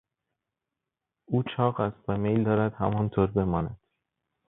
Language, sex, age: Persian, male, 19-29